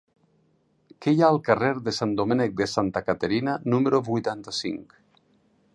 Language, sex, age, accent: Catalan, male, 50-59, valencià